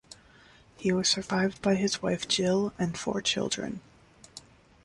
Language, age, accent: English, 30-39, United States English